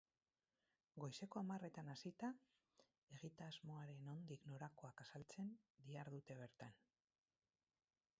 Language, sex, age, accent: Basque, female, 50-59, Mendebalekoa (Araba, Bizkaia, Gipuzkoako mendebaleko herri batzuk)